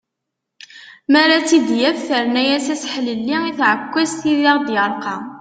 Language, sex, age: Kabyle, female, 19-29